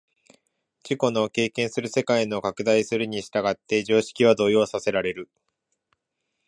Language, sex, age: Japanese, male, 19-29